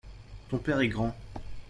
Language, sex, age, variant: French, male, 19-29, Français de métropole